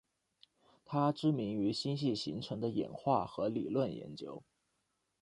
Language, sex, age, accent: Chinese, male, 19-29, 出生地：福建省